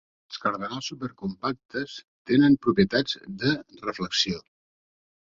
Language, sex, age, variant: Catalan, male, 60-69, Central